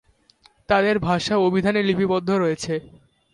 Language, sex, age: Bengali, male, under 19